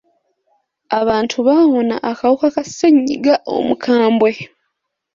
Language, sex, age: Ganda, female, 19-29